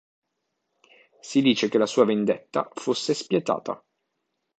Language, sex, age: Italian, male, 40-49